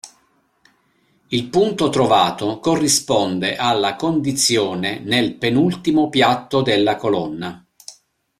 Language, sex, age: Italian, male, 50-59